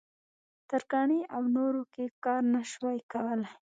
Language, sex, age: Pashto, female, 30-39